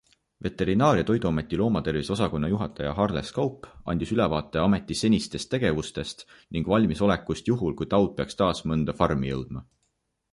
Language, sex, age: Estonian, male, 19-29